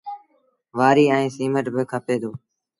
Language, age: Sindhi Bhil, 19-29